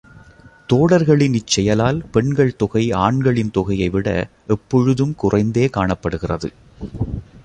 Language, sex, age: Tamil, male, 30-39